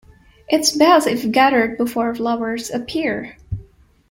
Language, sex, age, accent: English, female, 19-29, United States English